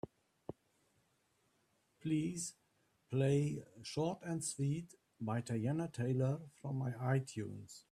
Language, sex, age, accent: English, male, 60-69, Southern African (South Africa, Zimbabwe, Namibia)